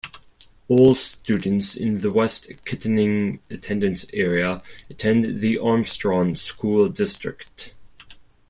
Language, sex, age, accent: English, male, 30-39, United States English